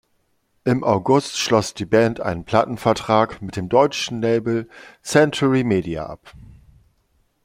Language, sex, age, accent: German, male, 40-49, Deutschland Deutsch